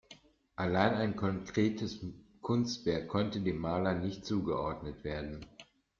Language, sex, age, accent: German, male, 50-59, Deutschland Deutsch